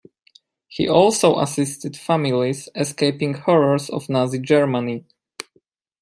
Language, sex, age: English, male, 19-29